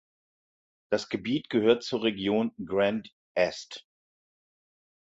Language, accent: German, Deutschland Deutsch